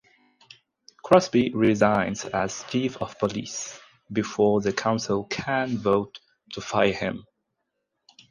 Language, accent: English, United States English